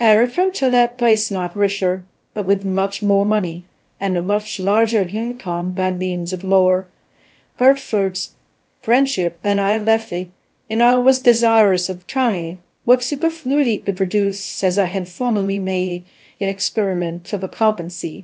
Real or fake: fake